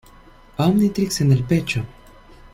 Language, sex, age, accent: Spanish, male, 19-29, América central